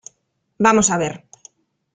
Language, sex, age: Spanish, female, 40-49